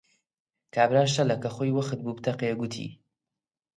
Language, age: Central Kurdish, 19-29